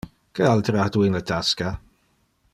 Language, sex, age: Interlingua, male, 40-49